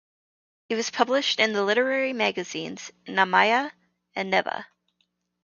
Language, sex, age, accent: English, female, 19-29, United States English; Canadian English